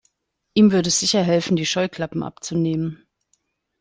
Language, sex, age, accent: German, female, 40-49, Deutschland Deutsch